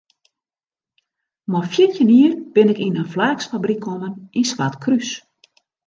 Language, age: Western Frisian, 60-69